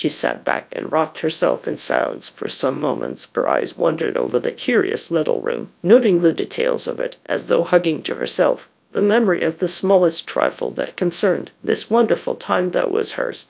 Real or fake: fake